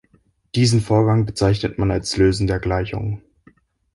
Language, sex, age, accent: German, male, under 19, Deutschland Deutsch